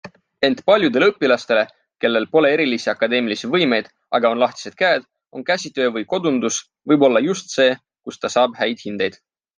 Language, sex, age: Estonian, male, 19-29